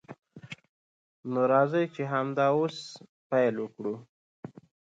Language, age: Pashto, 30-39